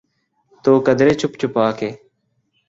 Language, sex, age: Urdu, male, 19-29